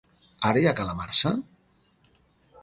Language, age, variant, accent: Catalan, 50-59, Central, central